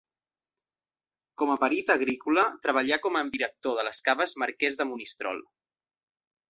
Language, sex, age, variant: Catalan, male, 19-29, Central